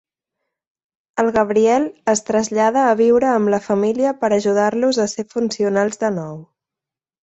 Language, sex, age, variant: Catalan, female, 19-29, Central